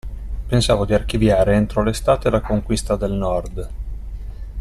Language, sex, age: Italian, male, 50-59